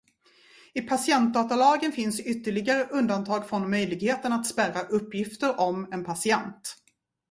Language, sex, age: Swedish, female, 40-49